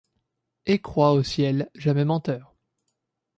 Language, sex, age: French, male, under 19